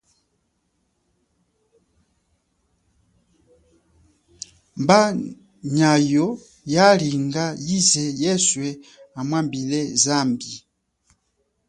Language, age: Chokwe, 40-49